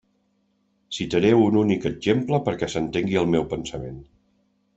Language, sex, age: Catalan, male, 50-59